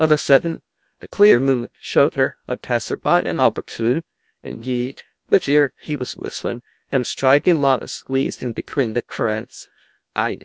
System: TTS, GlowTTS